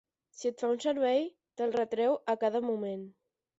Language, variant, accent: Catalan, Balear, balear